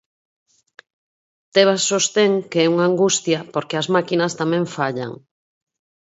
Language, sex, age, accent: Galician, female, 50-59, Normativo (estándar)